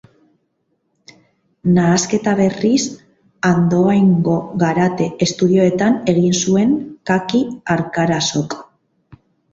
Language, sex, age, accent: Basque, female, 30-39, Mendebalekoa (Araba, Bizkaia, Gipuzkoako mendebaleko herri batzuk)